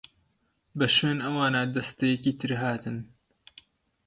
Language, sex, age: Central Kurdish, male, 19-29